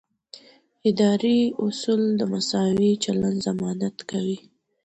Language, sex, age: Pashto, female, 19-29